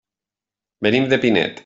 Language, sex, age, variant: Catalan, male, 40-49, Nord-Occidental